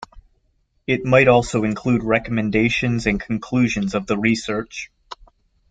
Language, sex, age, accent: English, male, 30-39, United States English